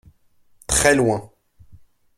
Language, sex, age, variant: French, male, 19-29, Français de métropole